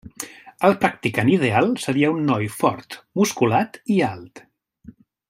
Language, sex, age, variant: Catalan, male, 40-49, Central